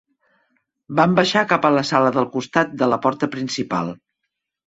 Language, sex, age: Catalan, female, 50-59